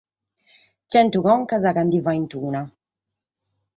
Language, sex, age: Sardinian, female, 30-39